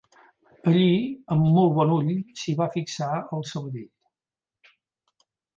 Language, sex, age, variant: Catalan, male, 60-69, Central